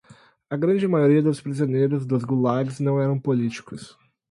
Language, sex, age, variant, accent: Portuguese, male, 19-29, Portuguese (Brasil), Gaucho